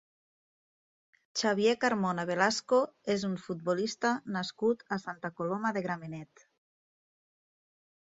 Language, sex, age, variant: Catalan, female, 30-39, Nord-Occidental